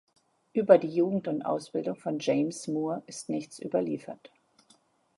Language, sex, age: German, female, 30-39